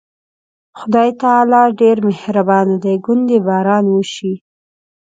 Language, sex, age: Pashto, female, 19-29